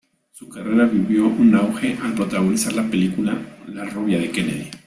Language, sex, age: Spanish, male, 40-49